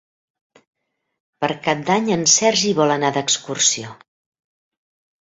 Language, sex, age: Catalan, female, 60-69